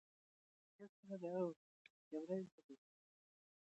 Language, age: Pashto, 19-29